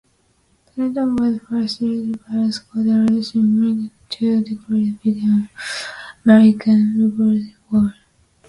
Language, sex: English, female